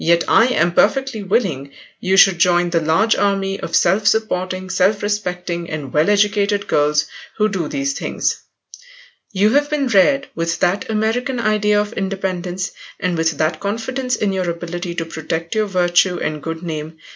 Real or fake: real